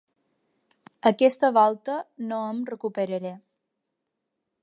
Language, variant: Catalan, Balear